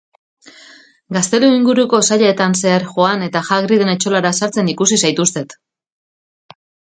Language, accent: Basque, Mendebalekoa (Araba, Bizkaia, Gipuzkoako mendebaleko herri batzuk)